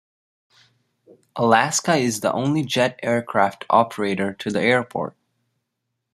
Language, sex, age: English, male, 50-59